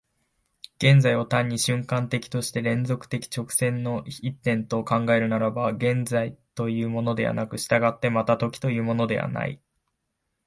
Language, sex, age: Japanese, male, 19-29